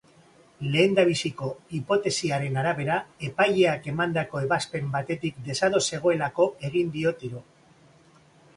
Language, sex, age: Basque, male, 50-59